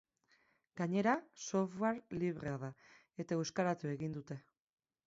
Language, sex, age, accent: Basque, female, 30-39, Erdialdekoa edo Nafarra (Gipuzkoa, Nafarroa)